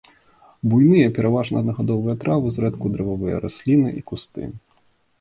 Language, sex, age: Belarusian, male, 19-29